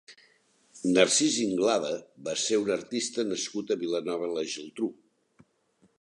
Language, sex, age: Catalan, male, 60-69